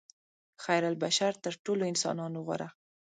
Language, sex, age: Pashto, female, 19-29